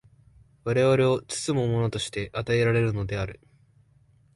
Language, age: Japanese, 19-29